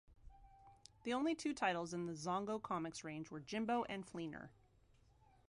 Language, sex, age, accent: English, female, 30-39, United States English